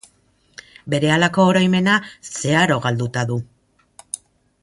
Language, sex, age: Basque, female, 50-59